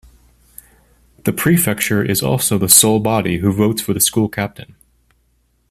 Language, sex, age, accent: English, male, 30-39, United States English